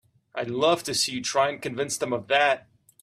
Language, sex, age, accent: English, male, 30-39, United States English